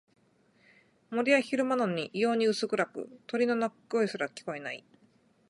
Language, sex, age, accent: Japanese, female, 30-39, 日本人